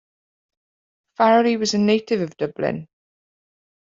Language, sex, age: English, female, 19-29